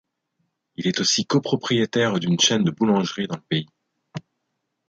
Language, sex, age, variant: French, male, 19-29, Français de métropole